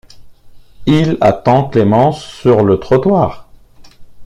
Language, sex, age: French, male, 40-49